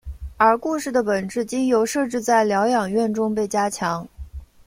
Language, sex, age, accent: Chinese, female, 30-39, 出生地：上海市